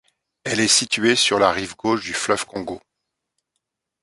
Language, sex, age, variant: French, male, 40-49, Français de métropole